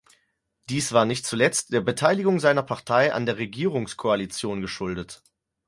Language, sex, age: German, male, 30-39